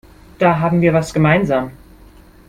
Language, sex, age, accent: German, male, 19-29, Deutschland Deutsch